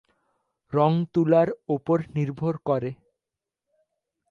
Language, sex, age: Bengali, male, 19-29